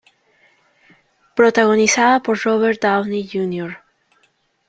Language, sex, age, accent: Spanish, female, 19-29, Andino-Pacífico: Colombia, Perú, Ecuador, oeste de Bolivia y Venezuela andina